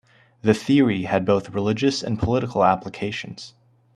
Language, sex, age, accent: English, male, 19-29, United States English